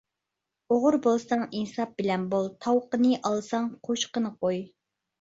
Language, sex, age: Uyghur, female, 19-29